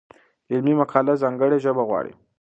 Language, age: Pashto, under 19